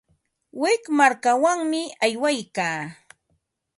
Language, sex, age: Ambo-Pasco Quechua, female, 50-59